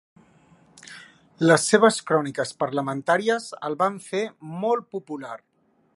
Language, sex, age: Catalan, male, 40-49